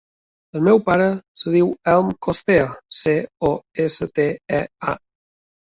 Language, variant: Catalan, Balear